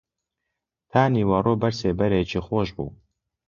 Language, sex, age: Central Kurdish, male, 19-29